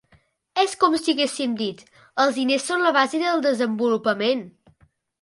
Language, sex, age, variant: Catalan, male, under 19, Central